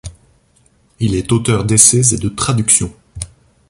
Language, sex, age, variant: French, male, 30-39, Français de métropole